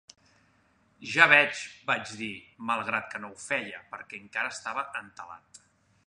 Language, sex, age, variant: Catalan, male, 40-49, Central